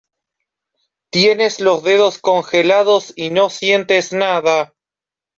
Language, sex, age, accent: Spanish, male, 19-29, Rioplatense: Argentina, Uruguay, este de Bolivia, Paraguay